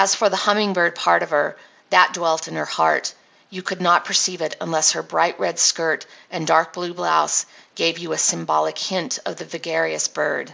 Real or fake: real